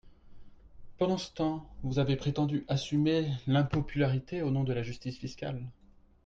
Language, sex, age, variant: French, male, 30-39, Français de métropole